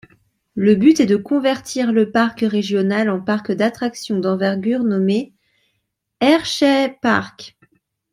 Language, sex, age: French, male, 19-29